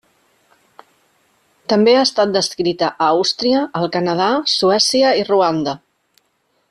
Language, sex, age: Catalan, female, 50-59